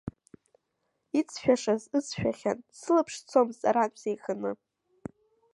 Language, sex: Abkhazian, female